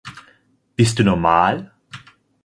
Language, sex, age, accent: German, male, 19-29, Deutschland Deutsch